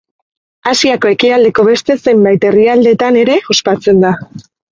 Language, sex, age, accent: Basque, female, 30-39, Mendebalekoa (Araba, Bizkaia, Gipuzkoako mendebaleko herri batzuk)